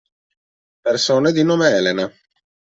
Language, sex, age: Italian, male, 30-39